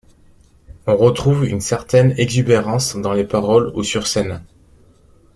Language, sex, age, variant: French, male, 19-29, Français de métropole